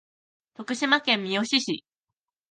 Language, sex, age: Japanese, female, under 19